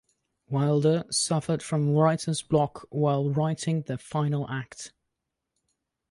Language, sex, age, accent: English, male, 19-29, England English